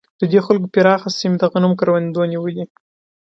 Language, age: Pashto, 19-29